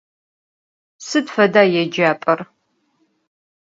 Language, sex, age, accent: Adyghe, female, 40-49, Кıэмгуй (Çemguy)